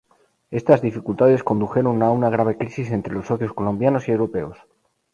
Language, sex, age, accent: Spanish, male, 30-39, España: Norte peninsular (Asturias, Castilla y León, Cantabria, País Vasco, Navarra, Aragón, La Rioja, Guadalajara, Cuenca)